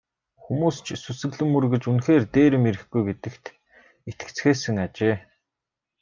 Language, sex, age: Mongolian, male, 19-29